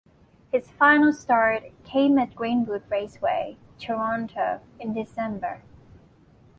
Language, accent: English, United States English